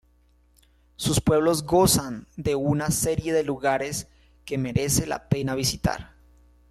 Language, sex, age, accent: Spanish, male, 19-29, Caribe: Cuba, Venezuela, Puerto Rico, República Dominicana, Panamá, Colombia caribeña, México caribeño, Costa del golfo de México